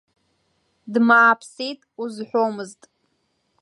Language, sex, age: Abkhazian, female, under 19